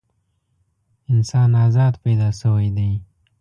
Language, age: Pashto, 19-29